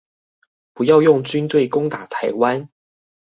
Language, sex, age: Chinese, male, 19-29